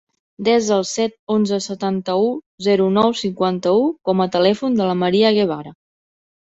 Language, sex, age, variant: Catalan, female, 30-39, Central